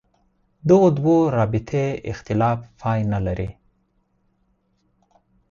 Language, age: Pashto, 30-39